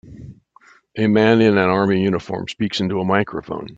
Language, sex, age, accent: English, male, 70-79, United States English